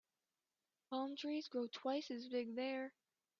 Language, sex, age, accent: English, female, 19-29, United States English